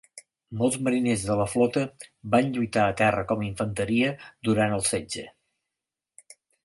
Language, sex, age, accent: Catalan, male, 60-69, central; septentrional